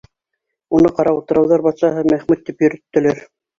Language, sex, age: Bashkir, female, 60-69